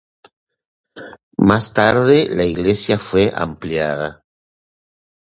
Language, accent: Spanish, Rioplatense: Argentina, Uruguay, este de Bolivia, Paraguay